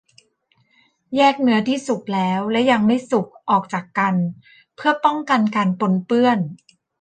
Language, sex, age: Thai, female, 40-49